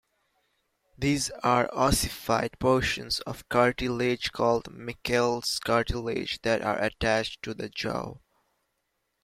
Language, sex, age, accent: English, male, 19-29, West Indies and Bermuda (Bahamas, Bermuda, Jamaica, Trinidad)